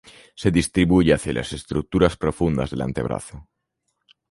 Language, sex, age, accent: Spanish, male, under 19, España: Norte peninsular (Asturias, Castilla y León, Cantabria, País Vasco, Navarra, Aragón, La Rioja, Guadalajara, Cuenca)